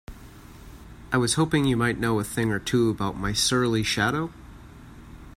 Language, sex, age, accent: English, male, 19-29, United States English